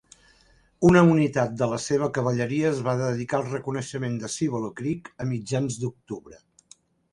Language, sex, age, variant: Catalan, male, 60-69, Central